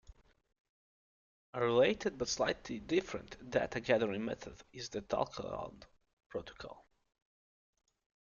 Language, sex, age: English, male, 19-29